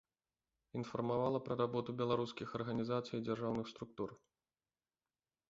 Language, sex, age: Belarusian, male, 30-39